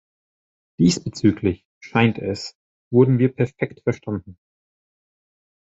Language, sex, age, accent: German, male, 30-39, Deutschland Deutsch